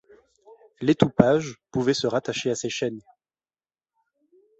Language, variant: French, Français de métropole